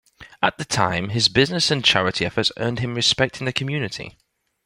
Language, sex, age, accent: English, male, 19-29, England English